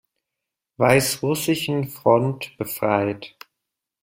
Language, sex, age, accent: German, male, 19-29, Deutschland Deutsch